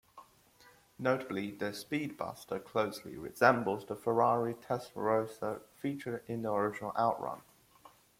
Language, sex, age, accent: English, male, under 19, England English